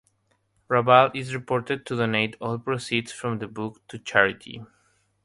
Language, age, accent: English, 19-29, United States English; India and South Asia (India, Pakistan, Sri Lanka)